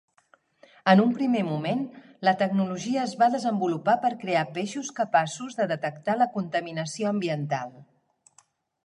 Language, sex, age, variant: Catalan, female, 50-59, Central